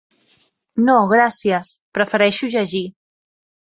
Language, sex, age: Catalan, female, 30-39